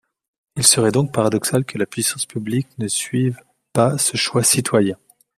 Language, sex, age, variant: French, male, 40-49, Français de métropole